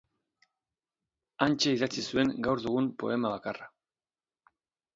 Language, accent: Basque, Erdialdekoa edo Nafarra (Gipuzkoa, Nafarroa)